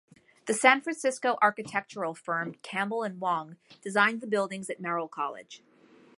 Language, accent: English, United States English